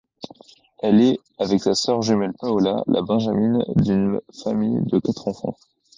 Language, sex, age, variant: French, male, 19-29, Français de métropole